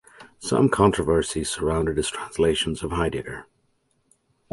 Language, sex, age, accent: English, male, 40-49, United States English